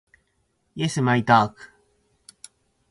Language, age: Japanese, 19-29